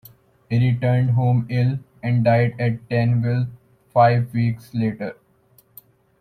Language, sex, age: English, male, 19-29